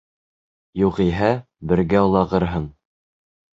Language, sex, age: Bashkir, male, under 19